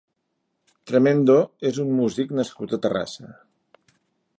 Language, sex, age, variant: Catalan, male, 50-59, Nord-Occidental